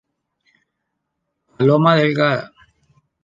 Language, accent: Spanish, Andino-Pacífico: Colombia, Perú, Ecuador, oeste de Bolivia y Venezuela andina